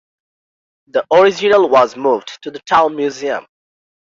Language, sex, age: English, male, 19-29